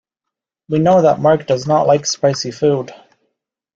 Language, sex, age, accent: English, male, 19-29, Canadian English